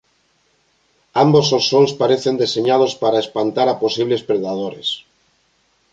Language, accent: Galician, Normativo (estándar)